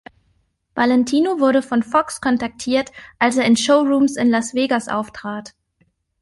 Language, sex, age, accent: German, female, 30-39, Deutschland Deutsch